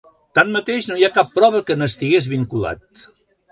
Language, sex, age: Catalan, male, 80-89